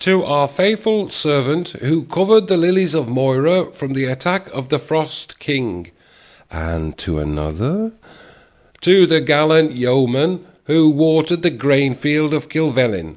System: none